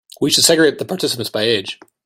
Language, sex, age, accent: English, male, 19-29, United States English